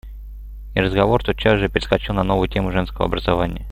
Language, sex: Russian, male